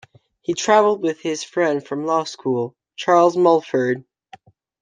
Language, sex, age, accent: English, male, 19-29, England English